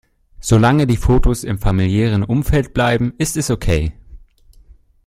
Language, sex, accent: German, male, Deutschland Deutsch